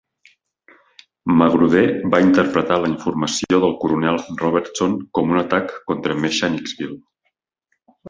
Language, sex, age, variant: Catalan, male, 30-39, Nord-Occidental